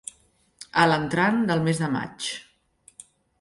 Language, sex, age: Catalan, female, 50-59